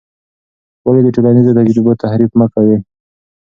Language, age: Pashto, 19-29